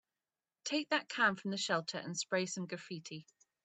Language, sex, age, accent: English, female, 19-29, England English